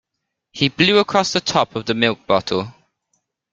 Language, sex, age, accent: English, male, under 19, England English